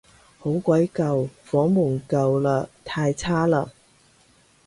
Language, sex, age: Cantonese, female, 30-39